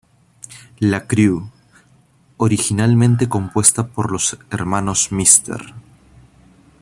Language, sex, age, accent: Spanish, male, 30-39, Andino-Pacífico: Colombia, Perú, Ecuador, oeste de Bolivia y Venezuela andina